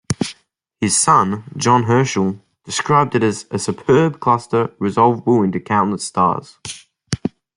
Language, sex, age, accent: English, male, under 19, Australian English